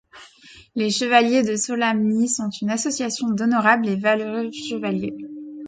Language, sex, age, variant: French, female, 30-39, Français de métropole